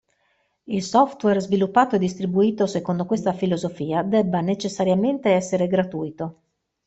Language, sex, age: Italian, female, 40-49